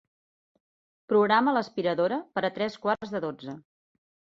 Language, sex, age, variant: Catalan, female, 40-49, Central